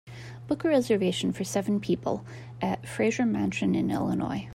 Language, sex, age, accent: English, female, 30-39, United States English